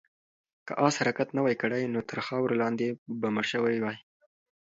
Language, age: Pashto, 19-29